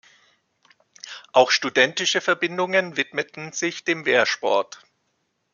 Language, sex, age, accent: German, male, 40-49, Deutschland Deutsch